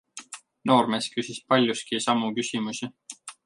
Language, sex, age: Estonian, male, 19-29